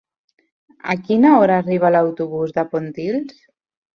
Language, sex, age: Catalan, female, 30-39